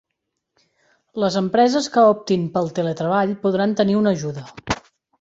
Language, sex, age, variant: Catalan, female, 30-39, Central